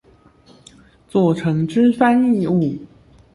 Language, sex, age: Chinese, male, under 19